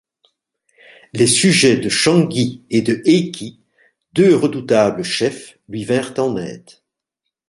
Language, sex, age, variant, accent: French, male, 60-69, Français d'Europe, Français de Belgique